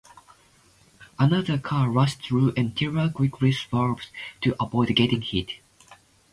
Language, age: English, 19-29